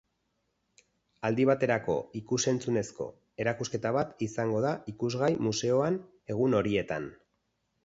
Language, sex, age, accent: Basque, male, 40-49, Erdialdekoa edo Nafarra (Gipuzkoa, Nafarroa)